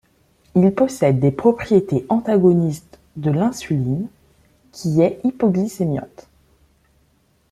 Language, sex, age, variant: French, female, 19-29, Français de métropole